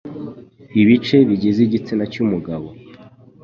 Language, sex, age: Kinyarwanda, male, 19-29